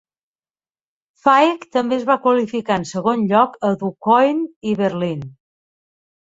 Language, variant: Catalan, Central